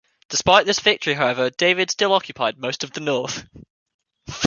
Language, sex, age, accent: English, male, 19-29, England English